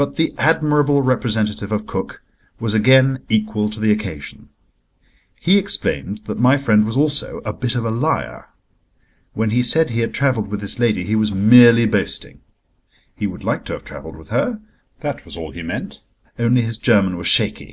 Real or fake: real